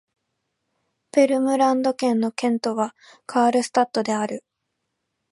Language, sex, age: Japanese, female, 19-29